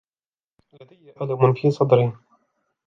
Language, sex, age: Arabic, male, 19-29